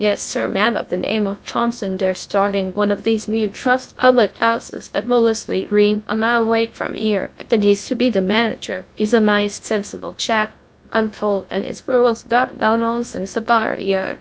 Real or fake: fake